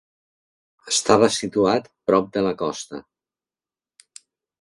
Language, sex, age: Catalan, male, 60-69